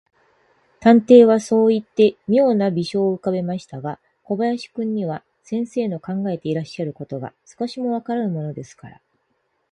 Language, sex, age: Japanese, female, 30-39